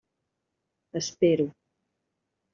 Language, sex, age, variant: Catalan, female, 50-59, Central